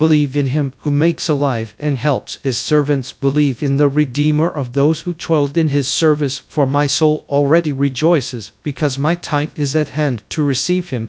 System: TTS, GradTTS